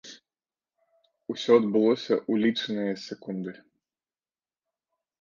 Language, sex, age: Belarusian, male, 19-29